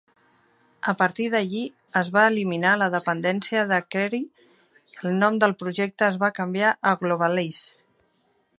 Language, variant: Catalan, Nord-Occidental